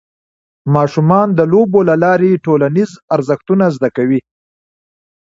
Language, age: Pashto, 40-49